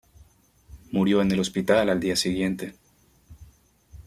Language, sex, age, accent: Spanish, male, 19-29, México